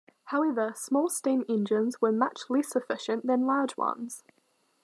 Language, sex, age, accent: English, female, 19-29, New Zealand English